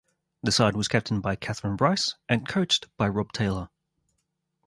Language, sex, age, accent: English, male, 30-39, Australian English